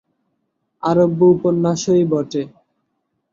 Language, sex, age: Bengali, male, under 19